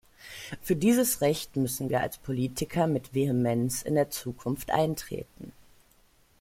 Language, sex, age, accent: German, female, 30-39, Deutschland Deutsch